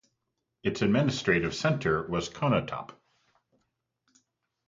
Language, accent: English, United States English